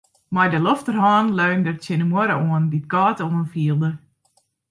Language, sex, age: Western Frisian, female, 40-49